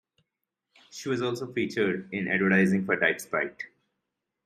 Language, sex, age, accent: English, male, 30-39, India and South Asia (India, Pakistan, Sri Lanka)